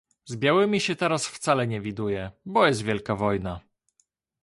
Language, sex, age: Polish, male, 19-29